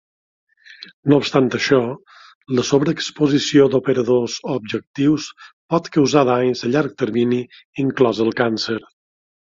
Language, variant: Catalan, Balear